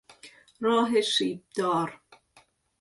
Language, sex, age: Persian, female, 30-39